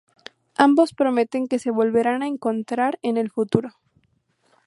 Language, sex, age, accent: Spanish, female, 19-29, México